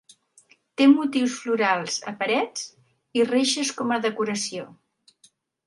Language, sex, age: Catalan, female, 60-69